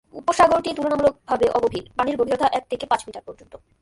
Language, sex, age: Bengali, female, 19-29